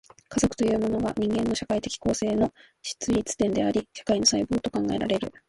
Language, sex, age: Japanese, female, 19-29